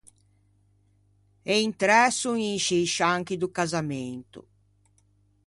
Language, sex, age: Ligurian, female, 60-69